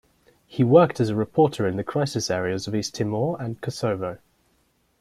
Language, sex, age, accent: English, male, 19-29, England English